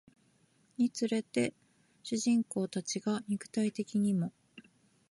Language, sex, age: Japanese, female, 30-39